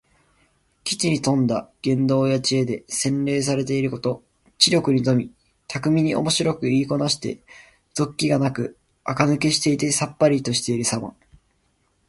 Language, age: Japanese, 19-29